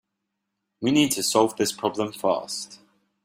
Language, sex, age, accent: English, male, 19-29, England English